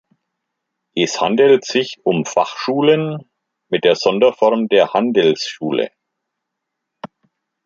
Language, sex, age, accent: German, male, 50-59, Deutschland Deutsch